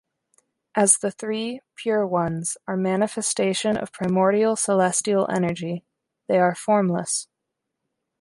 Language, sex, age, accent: English, female, 19-29, United States English